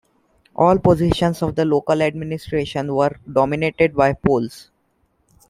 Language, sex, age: English, male, under 19